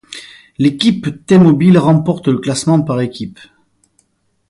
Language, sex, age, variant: French, male, 50-59, Français de métropole